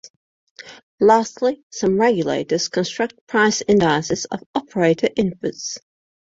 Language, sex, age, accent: English, female, 40-49, England English